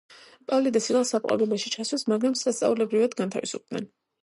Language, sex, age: Georgian, female, 19-29